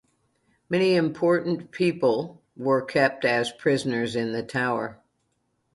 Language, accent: English, United States English